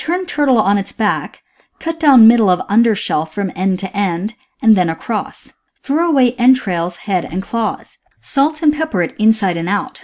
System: none